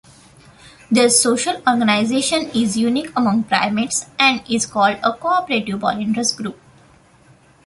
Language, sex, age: English, female, 19-29